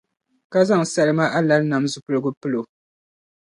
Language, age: Dagbani, 19-29